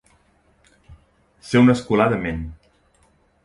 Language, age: Catalan, 30-39